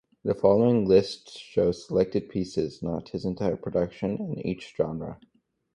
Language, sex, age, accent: English, male, under 19, United States English